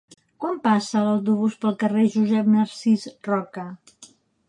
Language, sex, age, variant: Catalan, female, 60-69, Central